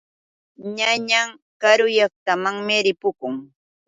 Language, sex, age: Yauyos Quechua, female, 60-69